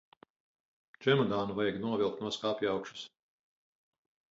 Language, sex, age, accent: Latvian, male, 50-59, Vidus dialekts